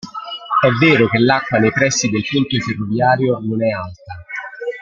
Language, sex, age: Italian, male, 50-59